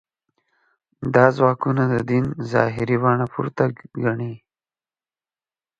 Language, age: Pashto, 19-29